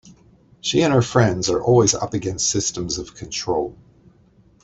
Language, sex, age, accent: English, male, 70-79, United States English